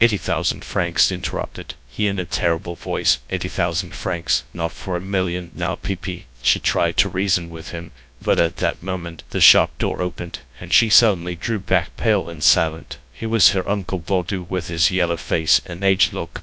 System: TTS, GradTTS